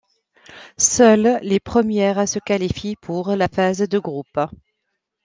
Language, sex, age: French, female, 40-49